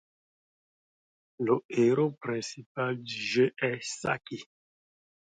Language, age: French, 30-39